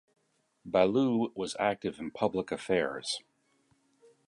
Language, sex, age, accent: English, male, 50-59, United States English